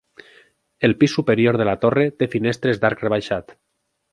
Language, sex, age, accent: Catalan, male, 19-29, valencià